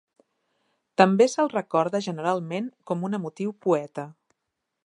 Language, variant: Catalan, Central